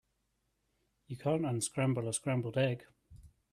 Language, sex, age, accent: English, male, 30-39, Welsh English